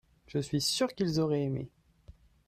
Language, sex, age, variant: French, male, 30-39, Français de métropole